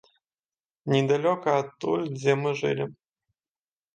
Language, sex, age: Belarusian, male, 19-29